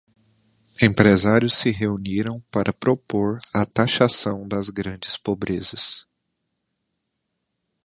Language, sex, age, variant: Portuguese, male, 30-39, Portuguese (Brasil)